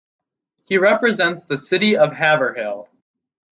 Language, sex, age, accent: English, male, under 19, United States English